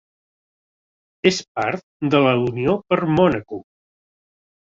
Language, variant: Catalan, Central